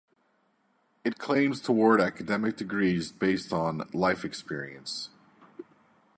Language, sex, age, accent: English, male, 30-39, United States English